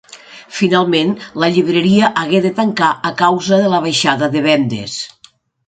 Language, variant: Catalan, Nord-Occidental